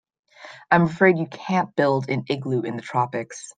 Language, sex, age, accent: English, female, 19-29, United States English